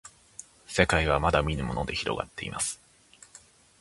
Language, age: Japanese, 19-29